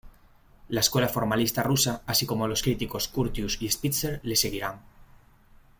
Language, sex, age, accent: Spanish, male, 19-29, España: Norte peninsular (Asturias, Castilla y León, Cantabria, País Vasco, Navarra, Aragón, La Rioja, Guadalajara, Cuenca)